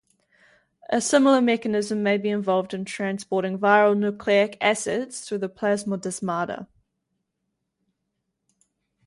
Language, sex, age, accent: English, female, 19-29, New Zealand English